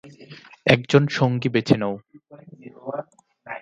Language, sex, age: Bengali, male, 19-29